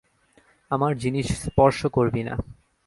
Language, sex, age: Bengali, male, 19-29